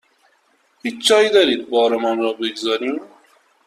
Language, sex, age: Persian, male, 19-29